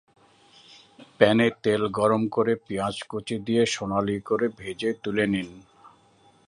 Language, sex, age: Bengali, male, 40-49